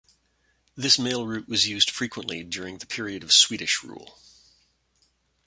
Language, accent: English, Canadian English